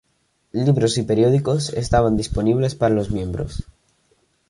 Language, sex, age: Spanish, male, under 19